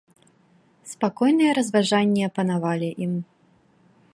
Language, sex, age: Belarusian, female, 19-29